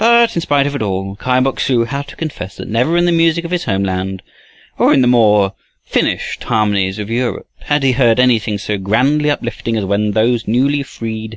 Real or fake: real